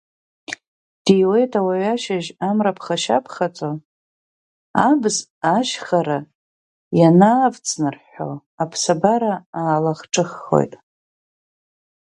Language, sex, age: Abkhazian, female, 30-39